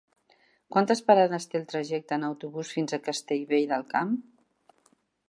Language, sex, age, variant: Catalan, female, 60-69, Central